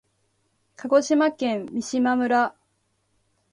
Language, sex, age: Japanese, female, 19-29